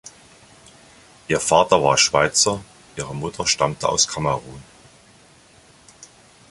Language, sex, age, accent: German, male, 50-59, Deutschland Deutsch